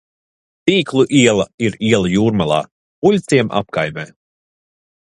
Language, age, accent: Latvian, 30-39, nav